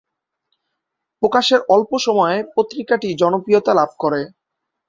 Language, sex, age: Bengali, male, 19-29